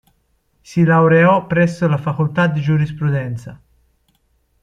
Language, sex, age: Italian, male, 30-39